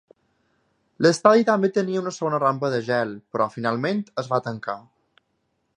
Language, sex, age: Catalan, male, 19-29